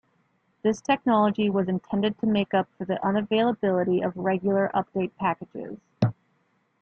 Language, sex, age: English, female, 19-29